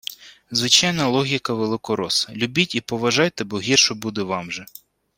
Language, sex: Ukrainian, male